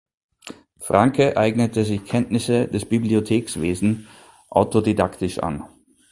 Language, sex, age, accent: German, male, 40-49, Österreichisches Deutsch